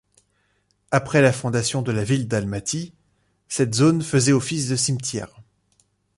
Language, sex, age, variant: French, male, 30-39, Français de métropole